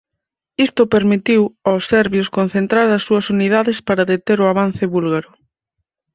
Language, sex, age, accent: Galician, female, 30-39, Oriental (común en zona oriental)